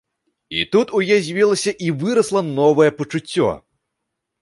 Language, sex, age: Belarusian, male, 19-29